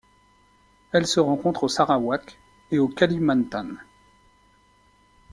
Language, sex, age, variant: French, male, 40-49, Français de métropole